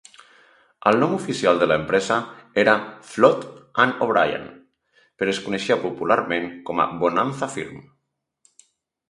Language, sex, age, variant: Catalan, male, 40-49, Central